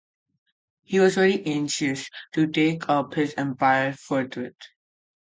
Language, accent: English, India and South Asia (India, Pakistan, Sri Lanka)